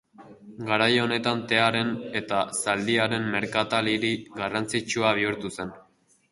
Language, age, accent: Basque, under 19, Erdialdekoa edo Nafarra (Gipuzkoa, Nafarroa)